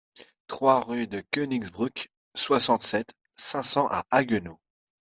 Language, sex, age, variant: French, male, 30-39, Français de métropole